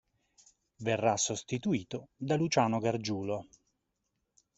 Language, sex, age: Italian, male, 40-49